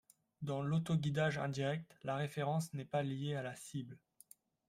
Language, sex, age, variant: French, male, 19-29, Français de métropole